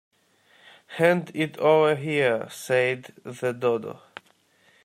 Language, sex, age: English, male, 19-29